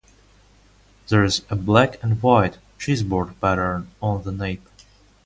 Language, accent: English, Russian